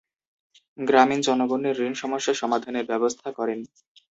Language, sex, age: Bengali, male, 19-29